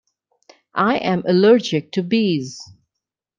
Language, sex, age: English, female, under 19